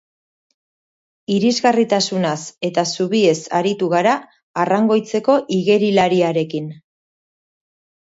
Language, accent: Basque, Mendebalekoa (Araba, Bizkaia, Gipuzkoako mendebaleko herri batzuk)